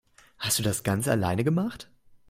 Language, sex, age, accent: German, male, 19-29, Deutschland Deutsch